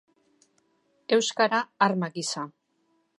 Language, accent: Basque, Mendebalekoa (Araba, Bizkaia, Gipuzkoako mendebaleko herri batzuk)